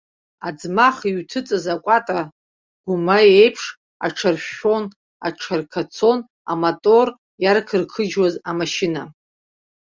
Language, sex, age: Abkhazian, female, 30-39